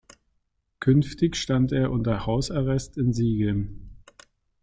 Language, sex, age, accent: German, male, 50-59, Deutschland Deutsch